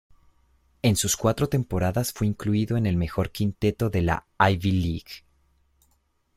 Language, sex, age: Spanish, male, 19-29